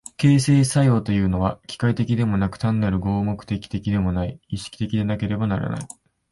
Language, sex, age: Japanese, male, 19-29